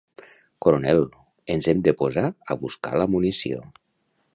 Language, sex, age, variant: Catalan, male, 50-59, Nord-Occidental